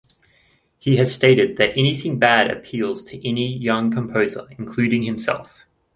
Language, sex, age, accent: English, male, 19-29, Australian English